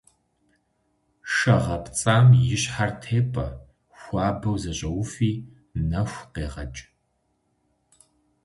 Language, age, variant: Kabardian, 30-39, Адыгэбзэ (Къэбэрдей, Кирил, псоми зэдай)